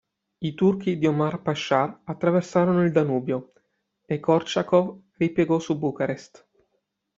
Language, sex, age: Italian, male, 30-39